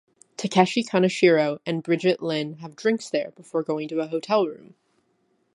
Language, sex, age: English, female, 19-29